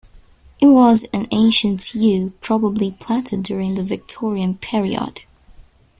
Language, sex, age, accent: English, female, under 19, England English